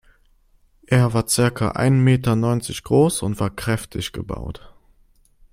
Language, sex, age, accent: German, male, 19-29, Deutschland Deutsch